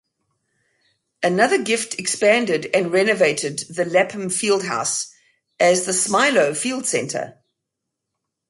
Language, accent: English, Southern African (South Africa, Zimbabwe, Namibia)